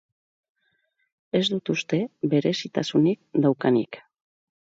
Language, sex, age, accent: Basque, female, 60-69, Mendebalekoa (Araba, Bizkaia, Gipuzkoako mendebaleko herri batzuk)